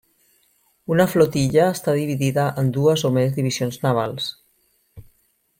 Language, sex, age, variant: Catalan, female, 50-59, Central